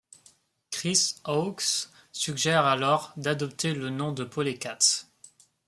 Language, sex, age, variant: French, male, 19-29, Français de métropole